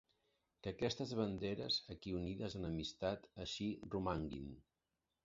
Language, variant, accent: Catalan, Central, central